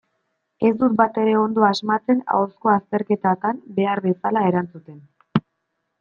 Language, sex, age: Basque, male, 19-29